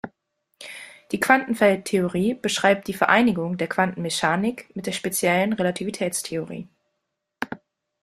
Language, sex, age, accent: German, female, 19-29, Deutschland Deutsch